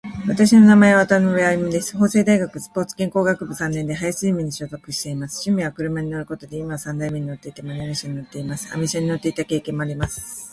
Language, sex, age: Japanese, female, 40-49